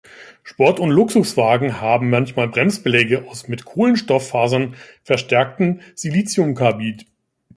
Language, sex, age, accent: German, male, 40-49, Deutschland Deutsch